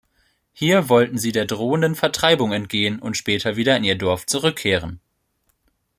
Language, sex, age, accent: German, male, 19-29, Deutschland Deutsch